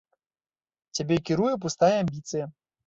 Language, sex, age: Belarusian, male, 30-39